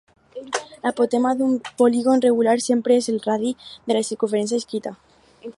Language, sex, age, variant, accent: Catalan, female, under 19, Alacantí, valencià